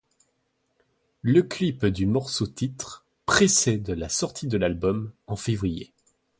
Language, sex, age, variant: French, male, 19-29, Français de métropole